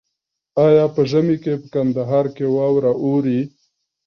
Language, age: Pashto, 19-29